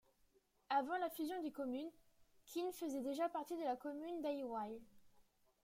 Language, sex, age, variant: French, female, under 19, Français de métropole